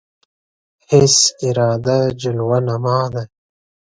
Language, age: Pashto, 19-29